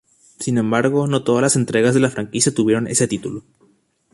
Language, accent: Spanish, México